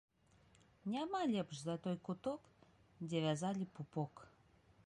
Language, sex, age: Belarusian, female, 30-39